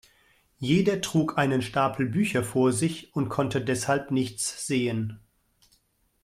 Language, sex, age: German, male, 50-59